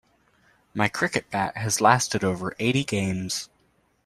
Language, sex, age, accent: English, male, 19-29, United States English